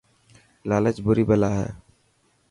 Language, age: Dhatki, 30-39